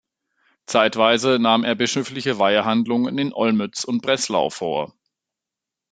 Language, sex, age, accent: German, male, 40-49, Deutschland Deutsch